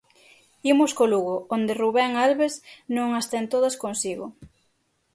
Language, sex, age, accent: Galician, female, 30-39, Atlántico (seseo e gheada); Normativo (estándar)